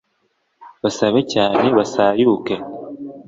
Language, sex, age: Kinyarwanda, male, 19-29